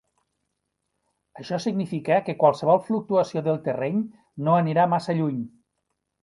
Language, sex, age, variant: Catalan, male, 50-59, Nord-Occidental